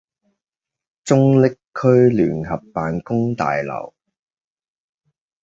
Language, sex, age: Chinese, male, 30-39